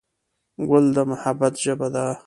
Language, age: Pashto, 19-29